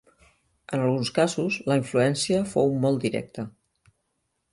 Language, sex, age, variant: Catalan, female, 50-59, Central